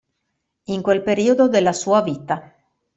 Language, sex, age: Italian, female, 40-49